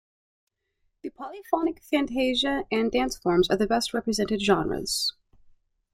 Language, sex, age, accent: English, female, 30-39, United States English